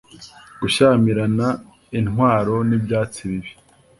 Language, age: Kinyarwanda, 19-29